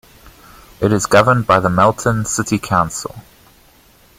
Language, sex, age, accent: English, male, 19-29, Southern African (South Africa, Zimbabwe, Namibia)